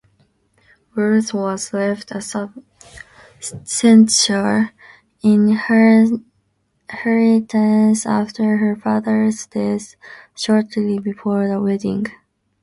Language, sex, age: English, female, under 19